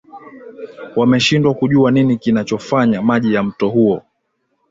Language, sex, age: Swahili, male, 19-29